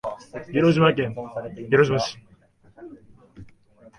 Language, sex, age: Japanese, male, 19-29